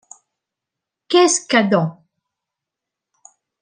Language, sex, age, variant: French, female, 50-59, Français de métropole